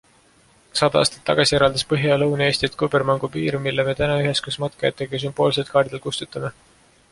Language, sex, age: Estonian, male, 19-29